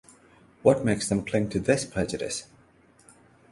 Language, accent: English, England English; India and South Asia (India, Pakistan, Sri Lanka)